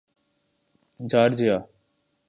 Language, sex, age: Urdu, male, 19-29